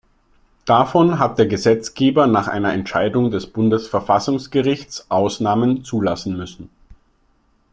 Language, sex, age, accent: German, male, 30-39, Österreichisches Deutsch